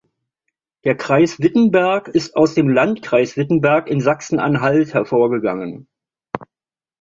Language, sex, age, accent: German, male, 50-59, Deutschland Deutsch